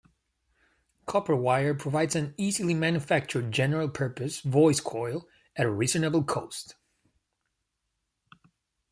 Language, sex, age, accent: English, male, 30-39, United States English